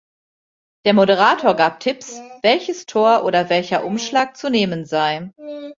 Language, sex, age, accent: German, female, 40-49, Deutschland Deutsch